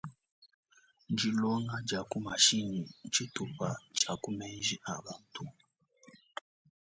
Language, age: Luba-Lulua, 19-29